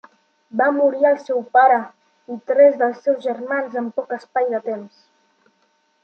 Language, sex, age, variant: Catalan, male, under 19, Central